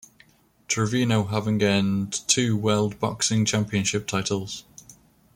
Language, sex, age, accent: English, male, 19-29, England English